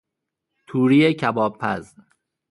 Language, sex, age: Persian, male, 19-29